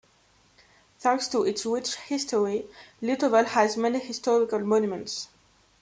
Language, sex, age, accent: English, female, 19-29, England English